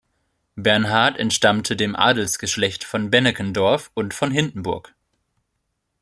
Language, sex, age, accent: German, male, 19-29, Deutschland Deutsch